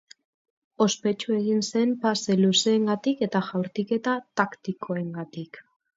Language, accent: Basque, Mendebalekoa (Araba, Bizkaia, Gipuzkoako mendebaleko herri batzuk)